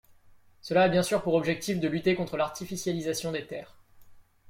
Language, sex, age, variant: French, male, 19-29, Français de métropole